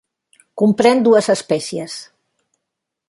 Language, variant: Catalan, Septentrional